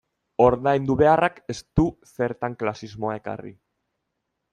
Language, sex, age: Basque, male, 30-39